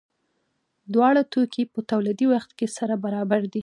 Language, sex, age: Pashto, female, 19-29